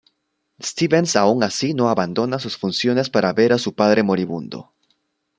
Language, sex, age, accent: Spanish, male, 19-29, Andino-Pacífico: Colombia, Perú, Ecuador, oeste de Bolivia y Venezuela andina